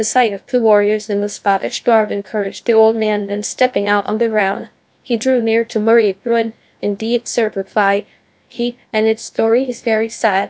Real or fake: fake